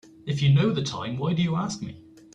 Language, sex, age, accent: English, male, 19-29, England English